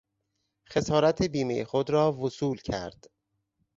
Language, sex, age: Persian, male, 30-39